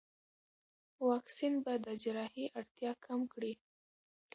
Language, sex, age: Pashto, female, under 19